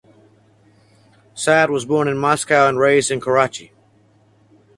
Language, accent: English, United States English